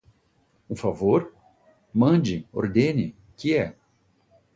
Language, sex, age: Portuguese, male, 50-59